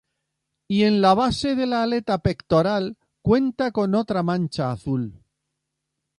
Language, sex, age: Spanish, female, 70-79